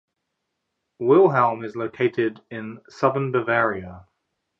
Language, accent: English, England English